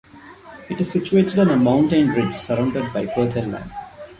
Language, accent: English, India and South Asia (India, Pakistan, Sri Lanka)